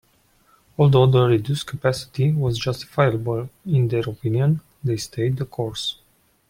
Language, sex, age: English, male, 40-49